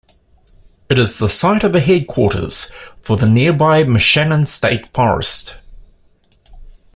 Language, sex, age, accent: English, male, 50-59, New Zealand English